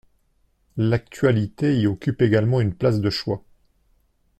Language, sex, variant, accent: French, male, Français d'Europe, Français de Suisse